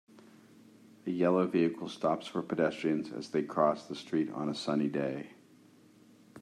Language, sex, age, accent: English, male, 50-59, United States English